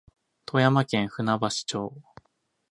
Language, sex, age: Japanese, male, 19-29